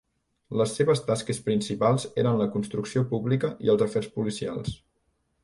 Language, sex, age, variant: Catalan, male, 19-29, Central